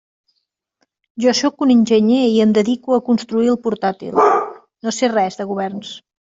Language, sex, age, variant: Catalan, female, 40-49, Central